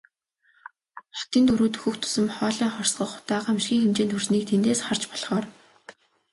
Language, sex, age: Mongolian, female, 19-29